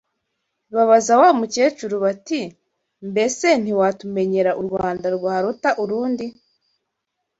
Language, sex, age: Kinyarwanda, female, 19-29